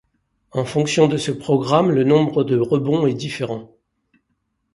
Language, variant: French, Français de métropole